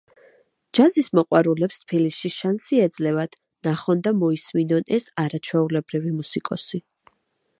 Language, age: Georgian, 30-39